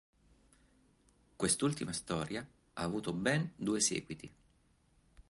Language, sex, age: Italian, male, 40-49